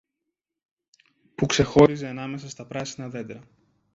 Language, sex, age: Greek, male, 19-29